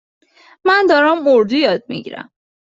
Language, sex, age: Persian, female, 30-39